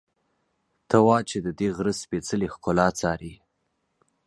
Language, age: Pashto, 19-29